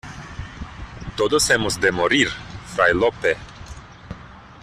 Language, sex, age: Spanish, male, 30-39